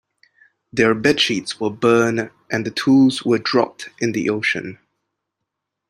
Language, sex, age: English, male, 30-39